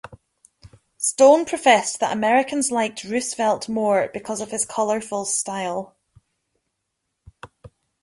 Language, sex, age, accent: English, female, 19-29, Scottish English